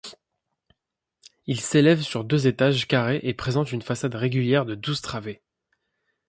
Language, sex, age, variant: French, male, 30-39, Français de métropole